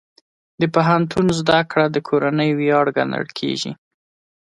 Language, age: Pashto, 30-39